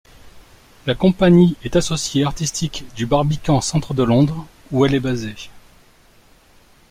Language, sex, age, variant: French, male, 40-49, Français de métropole